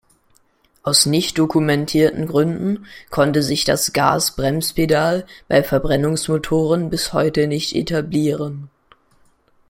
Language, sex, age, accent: German, male, under 19, Deutschland Deutsch